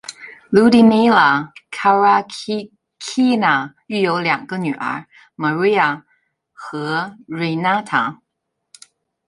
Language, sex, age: Chinese, female, 40-49